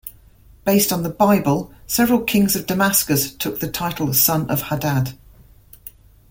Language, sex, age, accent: English, female, 50-59, England English